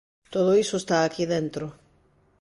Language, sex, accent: Galician, female, Normativo (estándar)